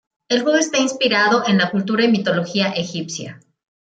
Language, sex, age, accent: Spanish, female, 40-49, México